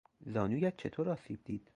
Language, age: Persian, 19-29